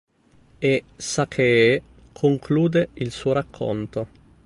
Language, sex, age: Italian, male, 19-29